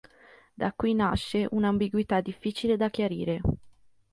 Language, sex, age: Italian, female, 30-39